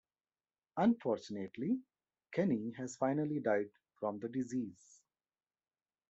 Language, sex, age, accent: English, male, 40-49, India and South Asia (India, Pakistan, Sri Lanka)